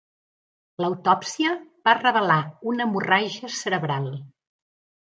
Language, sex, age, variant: Catalan, female, 50-59, Central